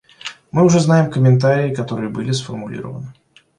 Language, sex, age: Russian, male, 19-29